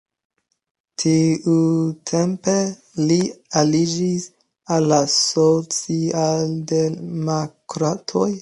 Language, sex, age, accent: Esperanto, male, 19-29, Internacia